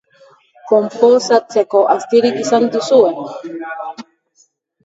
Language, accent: Basque, Erdialdekoa edo Nafarra (Gipuzkoa, Nafarroa)